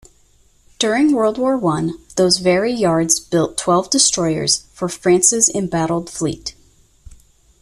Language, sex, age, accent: English, female, 19-29, United States English